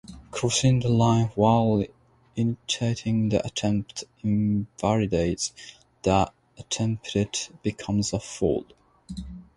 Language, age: English, 19-29